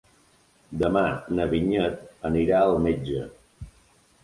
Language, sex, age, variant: Catalan, male, 30-39, Balear